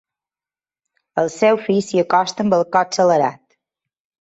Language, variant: Catalan, Balear